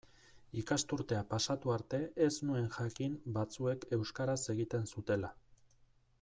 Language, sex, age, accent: Basque, male, 40-49, Erdialdekoa edo Nafarra (Gipuzkoa, Nafarroa)